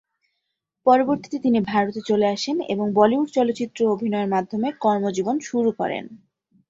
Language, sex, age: Bengali, female, 19-29